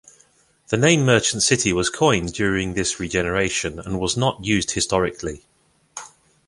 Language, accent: English, England English